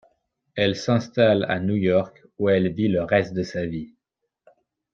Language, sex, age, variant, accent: French, male, under 19, Français d'Amérique du Nord, Français du Canada